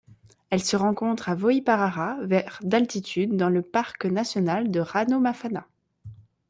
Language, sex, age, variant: French, female, 19-29, Français de métropole